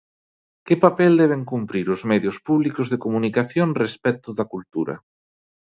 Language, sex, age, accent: Galician, male, 30-39, Normativo (estándar)